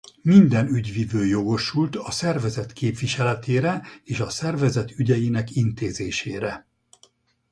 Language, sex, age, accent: Hungarian, male, 70-79, budapesti